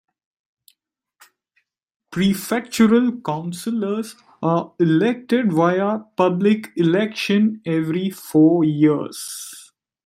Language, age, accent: English, 30-39, India and South Asia (India, Pakistan, Sri Lanka)